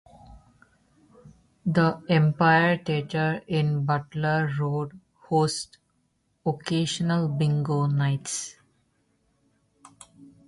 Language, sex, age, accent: English, female, 19-29, India and South Asia (India, Pakistan, Sri Lanka)